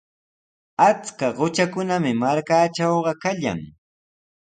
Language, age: Sihuas Ancash Quechua, 19-29